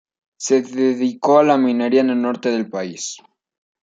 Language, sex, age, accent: Spanish, male, under 19, México